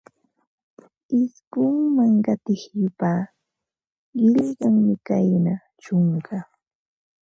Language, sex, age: Ambo-Pasco Quechua, female, 19-29